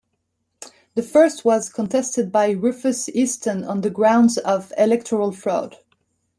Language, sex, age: English, male, 19-29